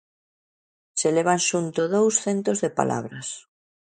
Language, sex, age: Galician, female, 40-49